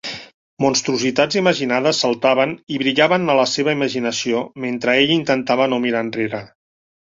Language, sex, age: Catalan, male, 50-59